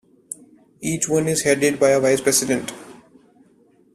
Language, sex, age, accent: English, male, 19-29, India and South Asia (India, Pakistan, Sri Lanka)